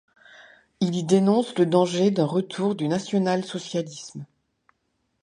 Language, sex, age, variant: French, female, 60-69, Français de métropole